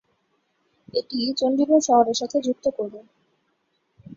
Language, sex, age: Bengali, female, 19-29